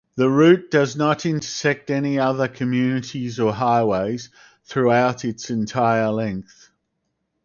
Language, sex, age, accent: English, male, 50-59, Australian English